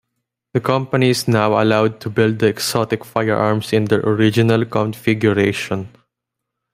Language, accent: English, Filipino